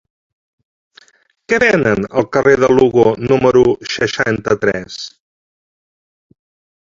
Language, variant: Catalan, Central